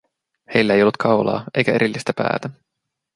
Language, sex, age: Finnish, male, 30-39